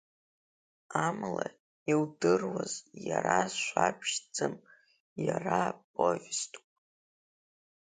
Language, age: Abkhazian, under 19